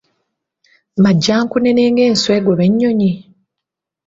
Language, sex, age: Ganda, female, 30-39